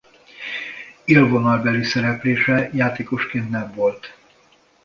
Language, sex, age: Hungarian, male, 60-69